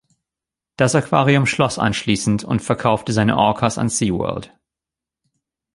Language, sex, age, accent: German, male, 30-39, Deutschland Deutsch